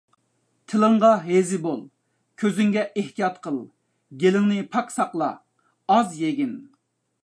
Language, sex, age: Uyghur, male, 30-39